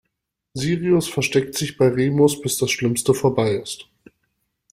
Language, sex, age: German, female, 30-39